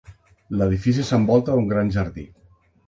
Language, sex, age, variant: Catalan, male, 50-59, Central